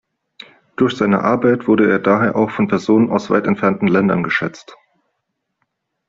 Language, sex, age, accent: German, male, 30-39, Deutschland Deutsch